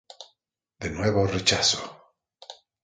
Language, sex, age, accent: Spanish, male, 50-59, Andino-Pacífico: Colombia, Perú, Ecuador, oeste de Bolivia y Venezuela andina